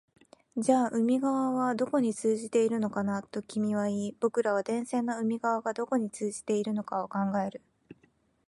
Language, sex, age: Japanese, female, 19-29